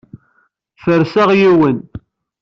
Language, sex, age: Kabyle, male, 19-29